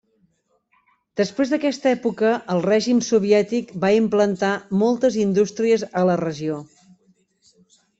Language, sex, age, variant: Catalan, female, 50-59, Central